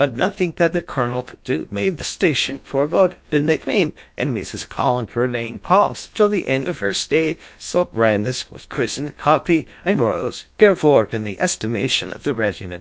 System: TTS, GlowTTS